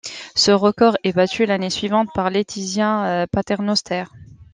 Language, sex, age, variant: French, female, 30-39, Français de métropole